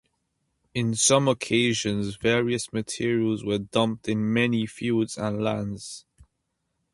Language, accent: English, England English